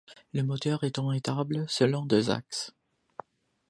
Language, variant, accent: French, Français d'Amérique du Nord, Français du Canada